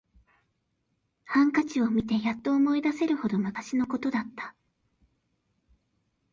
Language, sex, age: Japanese, female, 19-29